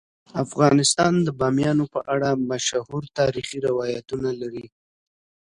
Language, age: Pashto, 30-39